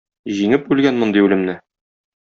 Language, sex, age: Tatar, male, 30-39